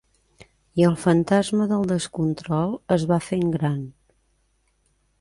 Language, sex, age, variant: Catalan, female, 50-59, Central